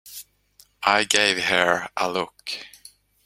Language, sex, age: English, male, 40-49